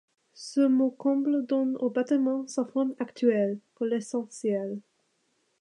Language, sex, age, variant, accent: French, female, 19-29, Français d'Amérique du Nord, Français des États-Unis